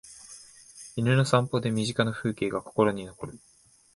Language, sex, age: Japanese, male, 19-29